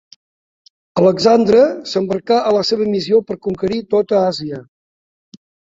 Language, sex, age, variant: Catalan, male, 60-69, Septentrional